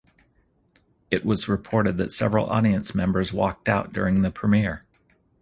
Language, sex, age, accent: English, male, 50-59, United States English